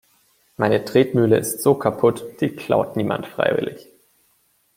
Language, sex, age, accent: German, male, 19-29, Deutschland Deutsch